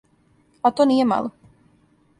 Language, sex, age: Serbian, female, 19-29